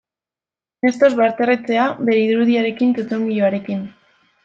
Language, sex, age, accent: Basque, female, 19-29, Mendebalekoa (Araba, Bizkaia, Gipuzkoako mendebaleko herri batzuk)